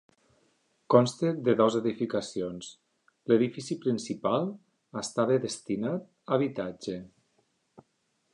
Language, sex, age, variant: Catalan, male, 40-49, Nord-Occidental